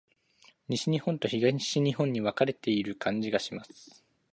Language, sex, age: Japanese, male, 19-29